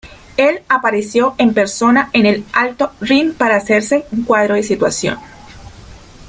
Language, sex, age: Spanish, female, 30-39